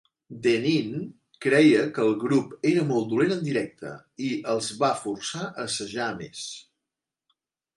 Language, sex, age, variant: Catalan, male, 40-49, Central